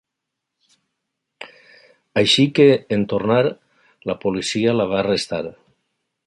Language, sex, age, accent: Catalan, male, 60-69, valencià